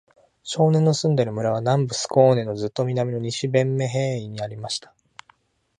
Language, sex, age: Japanese, male, 19-29